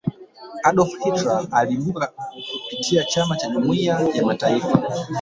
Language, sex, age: Swahili, male, 19-29